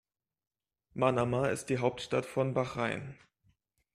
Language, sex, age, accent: German, male, 19-29, Deutschland Deutsch